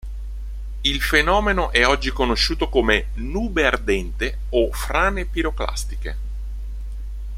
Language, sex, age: Italian, male, 50-59